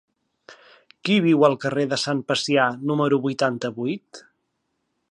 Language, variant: Catalan, Central